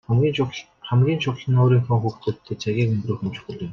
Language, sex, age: Mongolian, male, 19-29